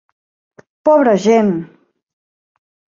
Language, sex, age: Catalan, female, 40-49